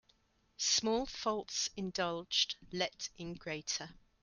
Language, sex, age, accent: English, female, 50-59, England English